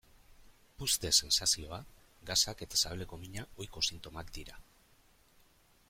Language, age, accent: Basque, 50-59, Erdialdekoa edo Nafarra (Gipuzkoa, Nafarroa)